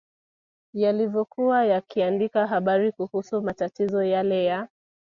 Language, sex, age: Swahili, female, 19-29